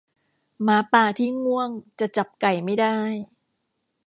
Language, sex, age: Thai, female, 50-59